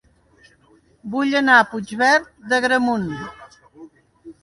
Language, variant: Catalan, Central